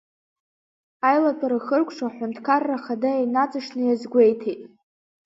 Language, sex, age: Abkhazian, female, under 19